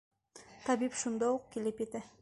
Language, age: Bashkir, 19-29